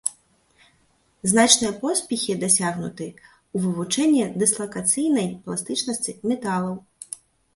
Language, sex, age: Belarusian, female, 30-39